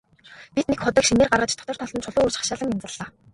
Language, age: Mongolian, 19-29